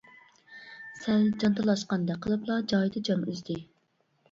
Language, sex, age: Uyghur, female, 30-39